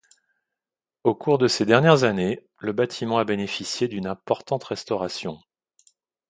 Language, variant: French, Français de métropole